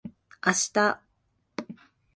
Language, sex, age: Japanese, female, 19-29